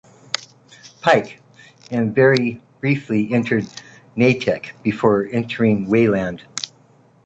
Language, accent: English, United States English